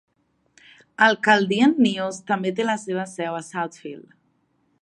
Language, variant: Catalan, Central